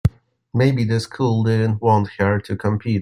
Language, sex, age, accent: English, male, 19-29, United States English